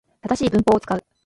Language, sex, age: Japanese, female, 40-49